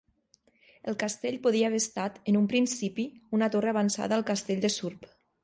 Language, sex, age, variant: Catalan, female, 30-39, Nord-Occidental